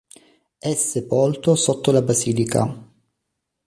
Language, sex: Italian, male